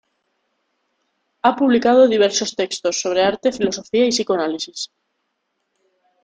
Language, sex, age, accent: Spanish, female, 30-39, España: Centro-Sur peninsular (Madrid, Toledo, Castilla-La Mancha)